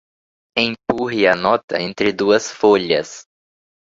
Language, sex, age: Portuguese, male, 19-29